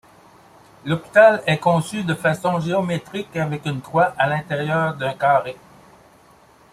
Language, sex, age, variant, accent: French, male, 60-69, Français d'Amérique du Nord, Français du Canada